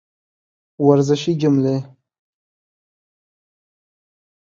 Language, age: Pashto, under 19